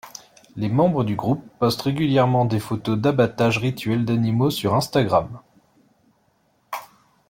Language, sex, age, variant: French, male, 30-39, Français de métropole